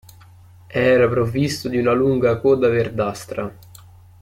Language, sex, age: Italian, male, 19-29